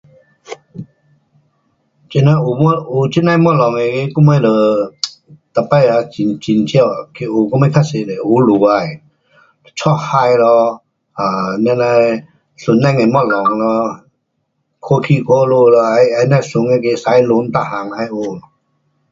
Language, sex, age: Pu-Xian Chinese, male, 60-69